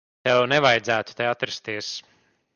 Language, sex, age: Latvian, male, 30-39